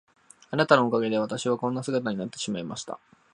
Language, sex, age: Japanese, male, 19-29